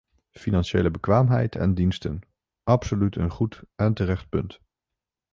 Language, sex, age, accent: Dutch, male, 19-29, Nederlands Nederlands